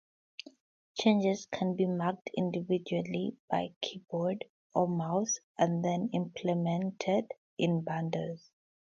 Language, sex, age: English, female, 19-29